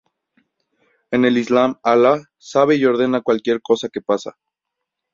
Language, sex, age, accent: Spanish, male, 19-29, México